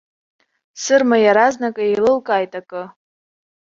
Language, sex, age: Abkhazian, male, under 19